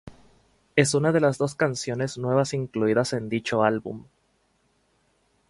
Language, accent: Spanish, Chileno: Chile, Cuyo